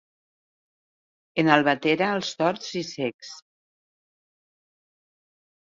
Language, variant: Catalan, Central